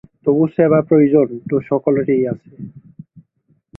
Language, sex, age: Bengali, male, 19-29